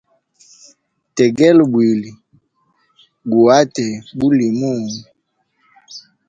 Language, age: Hemba, 19-29